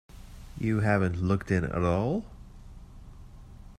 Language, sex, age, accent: English, male, 30-39, United States English